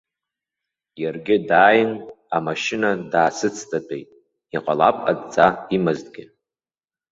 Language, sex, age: Abkhazian, male, under 19